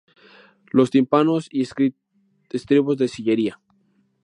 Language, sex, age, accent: Spanish, male, under 19, México